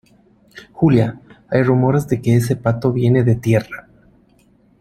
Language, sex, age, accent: Spanish, male, 40-49, Andino-Pacífico: Colombia, Perú, Ecuador, oeste de Bolivia y Venezuela andina